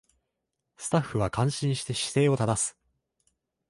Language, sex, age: Japanese, male, 19-29